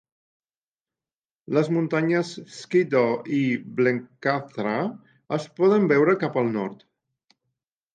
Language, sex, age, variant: Catalan, male, 50-59, Central